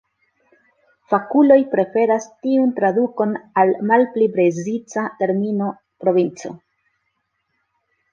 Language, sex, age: Esperanto, female, 40-49